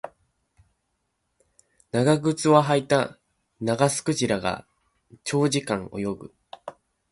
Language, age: Japanese, 19-29